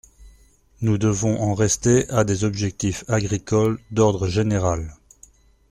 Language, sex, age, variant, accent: French, male, 40-49, Français d'Europe, Français de Belgique